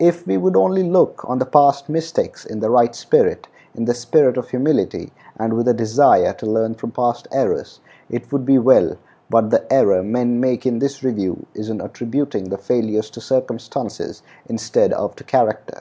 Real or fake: real